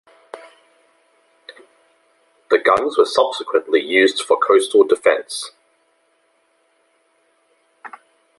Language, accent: English, Australian English